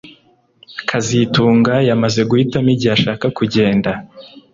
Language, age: Kinyarwanda, 19-29